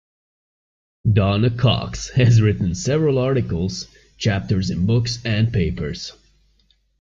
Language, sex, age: English, male, 19-29